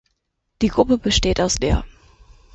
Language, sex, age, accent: German, female, 19-29, Deutschland Deutsch